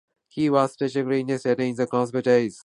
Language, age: English, 19-29